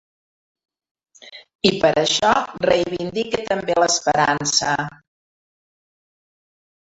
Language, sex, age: Catalan, female, 50-59